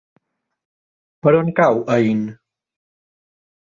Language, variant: Catalan, Central